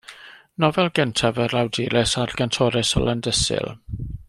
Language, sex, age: Welsh, male, 50-59